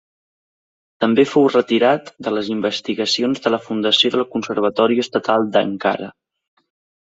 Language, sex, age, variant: Catalan, male, 19-29, Central